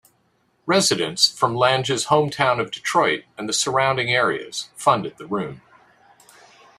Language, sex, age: English, male, 50-59